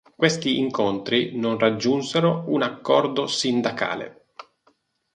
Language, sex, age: Italian, male, 40-49